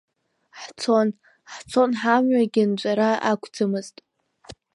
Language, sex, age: Abkhazian, female, under 19